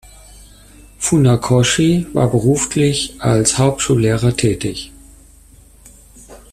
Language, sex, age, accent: German, male, 60-69, Deutschland Deutsch